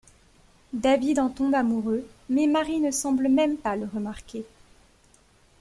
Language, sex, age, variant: French, female, 19-29, Français de métropole